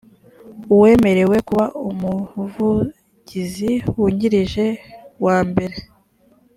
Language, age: Kinyarwanda, 19-29